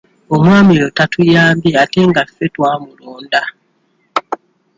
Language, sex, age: Ganda, male, 19-29